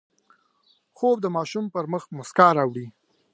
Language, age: Pashto, 19-29